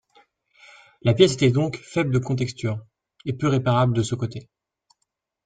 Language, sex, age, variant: French, male, 19-29, Français de métropole